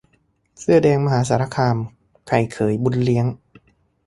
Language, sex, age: Thai, male, 30-39